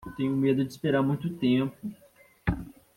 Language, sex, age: Portuguese, male, 19-29